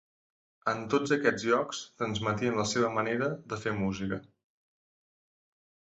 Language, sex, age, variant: Catalan, male, 19-29, Central